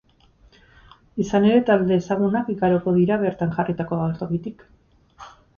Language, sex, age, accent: Basque, female, 50-59, Erdialdekoa edo Nafarra (Gipuzkoa, Nafarroa)